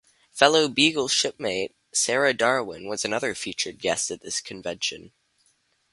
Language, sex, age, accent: English, male, under 19, Canadian English